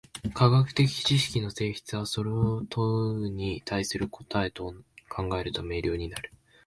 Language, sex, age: Japanese, male, under 19